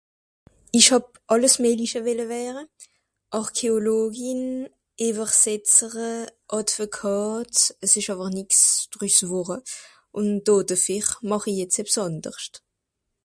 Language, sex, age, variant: Swiss German, female, 19-29, Nordniederàlemmànisch (Rishoffe, Zàwere, Bùsswìller, Hawenau, Brüemt, Stroossbùri, Molse, Dàmbàch, Schlettstàtt, Pfàlzbùri usw.)